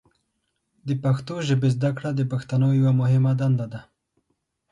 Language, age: Pashto, 19-29